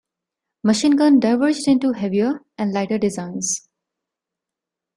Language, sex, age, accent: English, female, 30-39, India and South Asia (India, Pakistan, Sri Lanka)